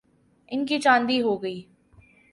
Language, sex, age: Urdu, female, 19-29